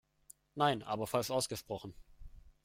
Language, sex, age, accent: German, male, 19-29, Deutschland Deutsch